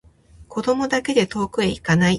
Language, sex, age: Japanese, female, 30-39